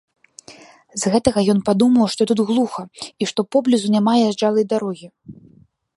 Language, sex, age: Belarusian, female, under 19